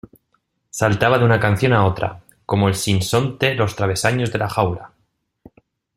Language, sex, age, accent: Spanish, male, 19-29, España: Centro-Sur peninsular (Madrid, Toledo, Castilla-La Mancha)